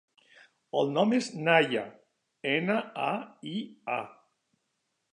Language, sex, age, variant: Catalan, male, 60-69, Central